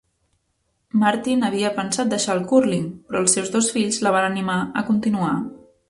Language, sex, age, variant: Catalan, female, 19-29, Central